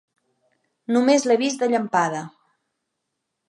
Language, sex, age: Catalan, female, 40-49